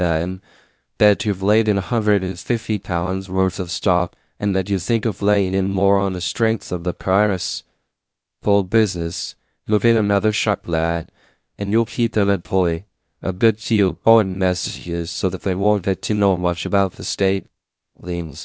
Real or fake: fake